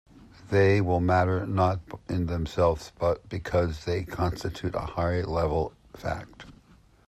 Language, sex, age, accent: English, male, 60-69, United States English